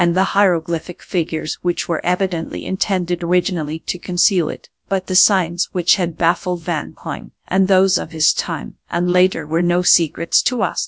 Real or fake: fake